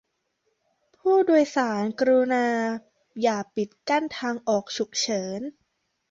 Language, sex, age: Thai, female, under 19